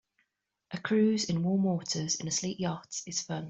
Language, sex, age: English, female, 30-39